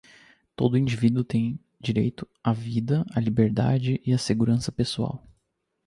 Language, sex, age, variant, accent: Portuguese, male, 19-29, Portuguese (Brasil), Paulista